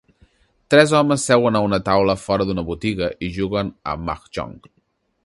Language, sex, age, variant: Catalan, male, 30-39, Central